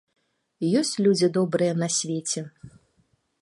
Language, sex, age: Belarusian, female, 30-39